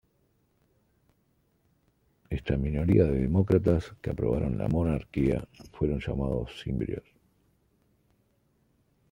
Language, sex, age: Spanish, male, 30-39